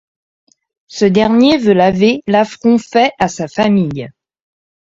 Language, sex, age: French, female, 50-59